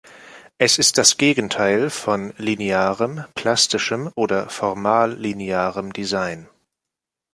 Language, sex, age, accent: German, male, 19-29, Deutschland Deutsch